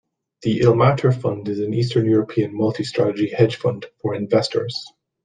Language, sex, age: English, male, 30-39